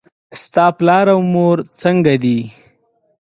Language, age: Pashto, 19-29